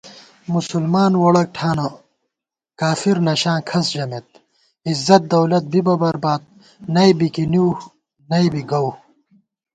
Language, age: Gawar-Bati, 30-39